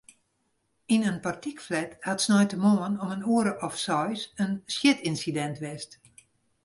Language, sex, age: Western Frisian, female, 60-69